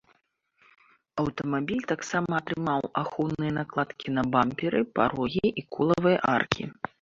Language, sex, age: Belarusian, female, 40-49